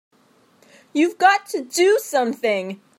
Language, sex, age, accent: English, female, 30-39, United States English